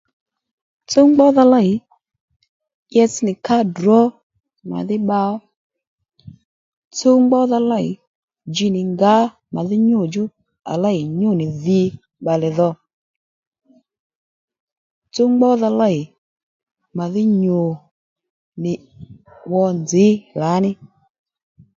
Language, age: Lendu, 19-29